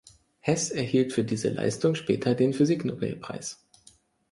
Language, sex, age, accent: German, male, 19-29, Deutschland Deutsch